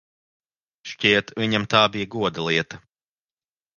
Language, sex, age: Latvian, male, 30-39